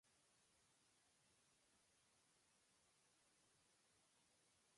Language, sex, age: English, female, 19-29